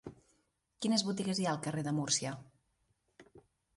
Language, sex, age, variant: Catalan, female, 30-39, Central